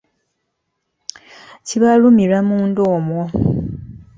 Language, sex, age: Ganda, female, 30-39